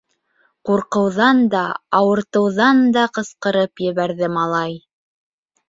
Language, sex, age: Bashkir, female, 19-29